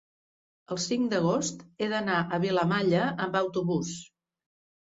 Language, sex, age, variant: Catalan, female, 60-69, Central